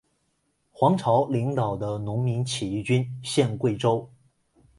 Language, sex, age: Chinese, male, 19-29